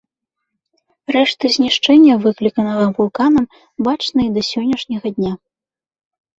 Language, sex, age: Belarusian, female, under 19